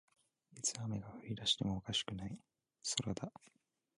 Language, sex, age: Japanese, male, 19-29